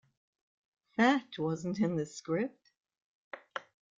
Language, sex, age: English, female, 70-79